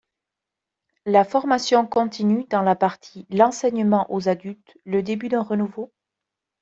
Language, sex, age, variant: French, female, 19-29, Français de métropole